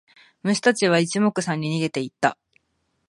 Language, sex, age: Japanese, female, 19-29